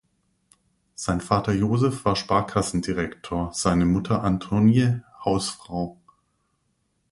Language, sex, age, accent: German, male, 40-49, Deutschland Deutsch